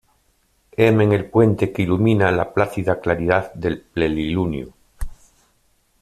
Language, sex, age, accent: Spanish, male, 50-59, España: Norte peninsular (Asturias, Castilla y León, Cantabria, País Vasco, Navarra, Aragón, La Rioja, Guadalajara, Cuenca)